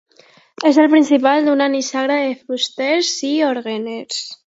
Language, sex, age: Catalan, female, under 19